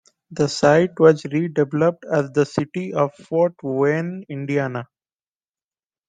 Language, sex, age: English, male, 19-29